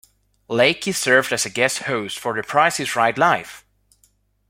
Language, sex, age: English, male, 30-39